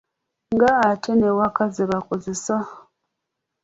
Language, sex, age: Ganda, female, 40-49